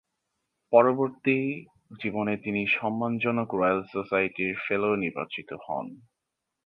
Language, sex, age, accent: Bengali, male, 19-29, Native; Bangladeshi